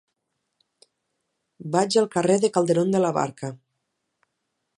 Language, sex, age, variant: Catalan, female, 40-49, Nord-Occidental